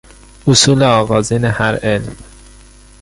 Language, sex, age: Persian, male, 19-29